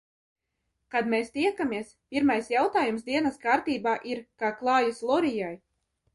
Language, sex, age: Latvian, female, 19-29